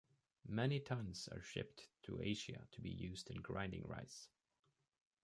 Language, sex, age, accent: English, male, 30-39, United States English